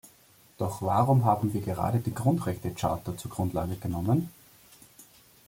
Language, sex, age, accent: German, male, 30-39, Österreichisches Deutsch